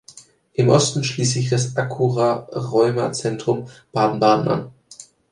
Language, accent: German, Deutschland Deutsch